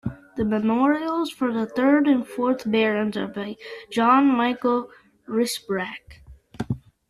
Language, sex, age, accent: English, male, under 19, United States English